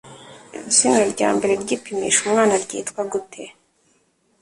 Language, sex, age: Kinyarwanda, female, 19-29